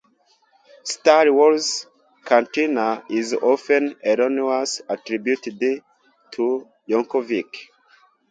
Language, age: English, 19-29